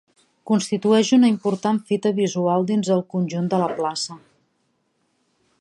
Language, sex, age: Catalan, female, 40-49